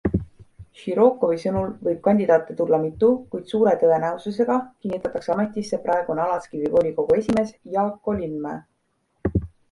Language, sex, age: Estonian, female, 19-29